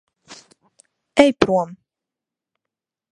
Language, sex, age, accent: Latvian, female, 19-29, Dzimtā valoda